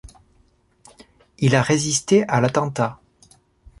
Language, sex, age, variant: French, male, 30-39, Français de métropole